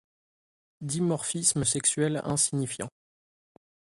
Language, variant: French, Français de métropole